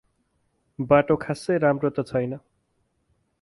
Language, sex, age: Nepali, male, 30-39